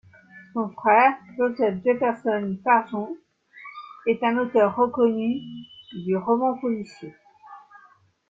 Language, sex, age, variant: French, female, 50-59, Français de métropole